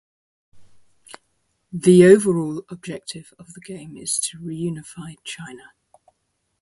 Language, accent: English, England English